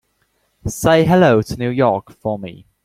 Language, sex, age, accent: English, male, 19-29, United States English